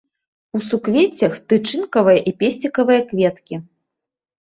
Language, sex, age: Belarusian, female, 30-39